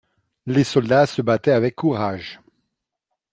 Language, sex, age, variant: French, male, 40-49, Français d'Europe